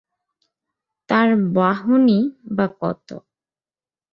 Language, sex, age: Bengali, female, 19-29